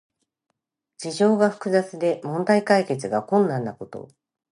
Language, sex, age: Japanese, female, 50-59